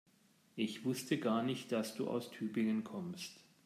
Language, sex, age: German, male, 40-49